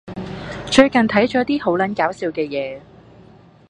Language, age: Cantonese, 19-29